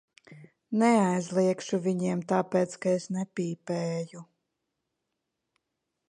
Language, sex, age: Latvian, female, 40-49